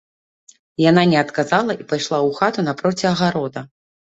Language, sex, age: Belarusian, female, 30-39